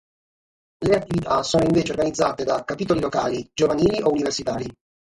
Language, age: Italian, 40-49